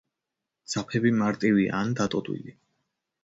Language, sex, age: Georgian, male, 30-39